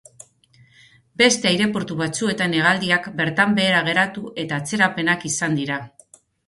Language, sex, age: Basque, female, 40-49